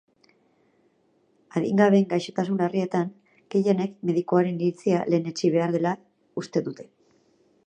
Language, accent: Basque, Erdialdekoa edo Nafarra (Gipuzkoa, Nafarroa)